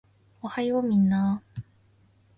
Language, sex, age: Japanese, female, 19-29